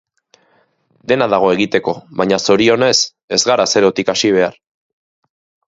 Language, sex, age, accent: Basque, male, 30-39, Mendebalekoa (Araba, Bizkaia, Gipuzkoako mendebaleko herri batzuk)